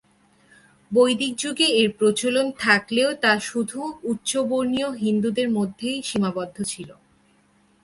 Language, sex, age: Bengali, female, 19-29